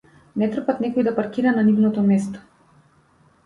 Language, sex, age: Macedonian, female, 40-49